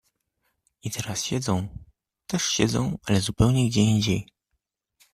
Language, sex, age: Polish, male, 30-39